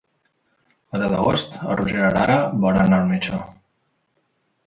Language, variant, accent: Catalan, Central, central